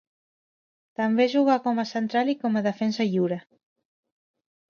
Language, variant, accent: Catalan, Central, central